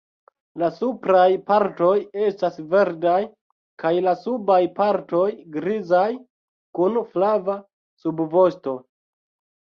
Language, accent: Esperanto, Internacia